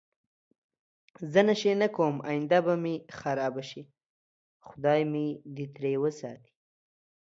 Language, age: Pashto, 19-29